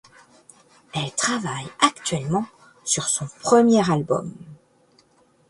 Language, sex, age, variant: French, female, 50-59, Français de métropole